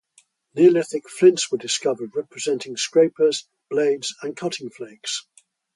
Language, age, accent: English, 80-89, England English